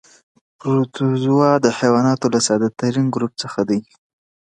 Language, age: Pashto, under 19